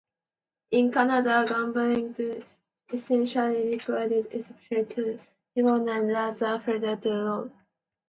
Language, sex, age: English, female, 19-29